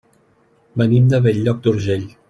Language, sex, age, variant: Catalan, male, 40-49, Central